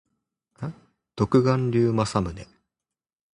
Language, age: Japanese, 19-29